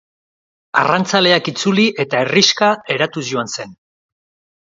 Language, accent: Basque, Erdialdekoa edo Nafarra (Gipuzkoa, Nafarroa)